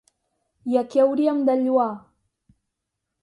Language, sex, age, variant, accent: Catalan, female, 19-29, Central, central